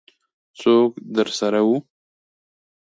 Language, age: Pashto, 30-39